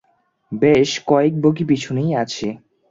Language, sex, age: Bengali, male, under 19